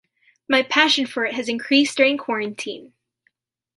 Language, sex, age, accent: English, female, under 19, United States English